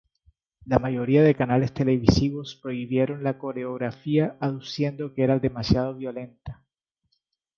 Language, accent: Spanish, Caribe: Cuba, Venezuela, Puerto Rico, República Dominicana, Panamá, Colombia caribeña, México caribeño, Costa del golfo de México